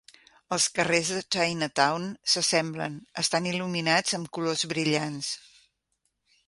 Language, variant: Catalan, Central